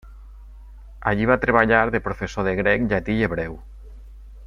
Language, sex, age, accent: Catalan, male, 40-49, valencià